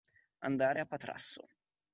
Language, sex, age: Italian, male, 19-29